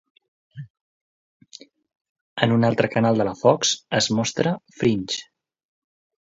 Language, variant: Catalan, Central